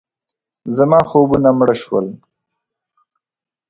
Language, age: Pashto, 19-29